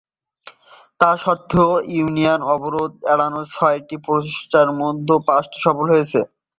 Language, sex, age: Bengali, male, 19-29